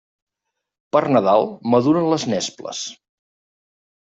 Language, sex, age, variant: Catalan, male, 50-59, Central